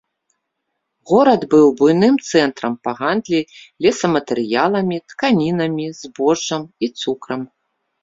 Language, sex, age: Belarusian, female, 40-49